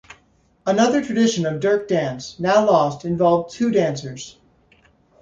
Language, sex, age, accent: English, male, 30-39, United States English